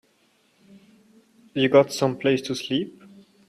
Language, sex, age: English, male, 19-29